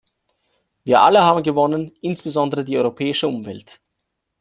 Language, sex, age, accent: German, male, 19-29, Österreichisches Deutsch